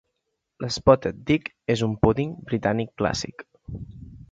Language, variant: Catalan, Central